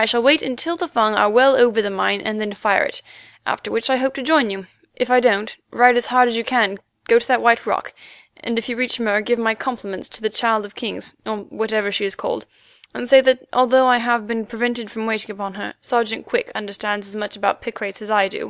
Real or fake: real